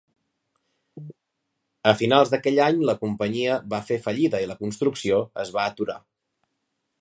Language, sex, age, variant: Catalan, male, 30-39, Central